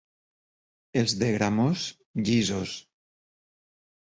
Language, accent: Catalan, valencià